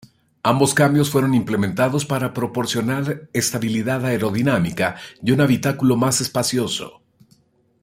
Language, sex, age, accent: Spanish, male, 40-49, México